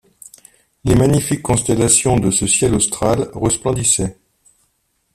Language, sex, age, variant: French, male, 50-59, Français de métropole